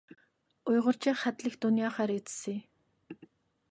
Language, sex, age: Uyghur, female, 40-49